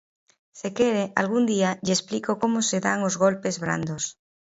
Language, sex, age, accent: Galician, female, 40-49, Central (gheada)